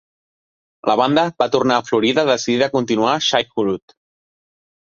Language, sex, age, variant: Catalan, male, under 19, Central